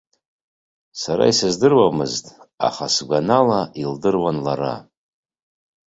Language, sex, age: Abkhazian, male, 40-49